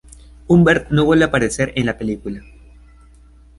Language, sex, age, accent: Spanish, male, under 19, Andino-Pacífico: Colombia, Perú, Ecuador, oeste de Bolivia y Venezuela andina